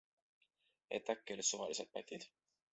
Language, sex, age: Estonian, male, 19-29